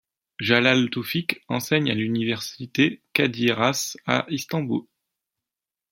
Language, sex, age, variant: French, male, 19-29, Français de métropole